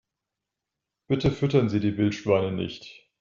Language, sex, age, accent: German, male, 50-59, Deutschland Deutsch